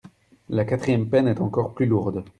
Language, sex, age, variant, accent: French, male, 30-39, Français d'Europe, Français de Belgique